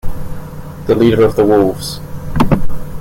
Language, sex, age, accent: English, male, 19-29, England English